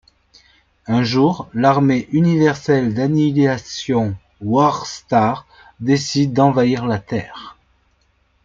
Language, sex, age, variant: French, male, 40-49, Français de métropole